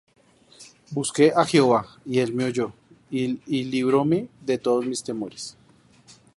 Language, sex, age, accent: Spanish, male, 19-29, Andino-Pacífico: Colombia, Perú, Ecuador, oeste de Bolivia y Venezuela andina